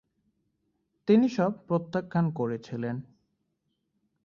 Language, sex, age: Bengali, male, 19-29